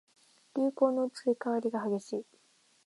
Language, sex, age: Japanese, female, 19-29